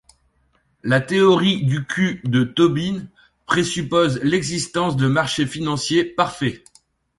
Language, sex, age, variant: French, male, 30-39, Français de métropole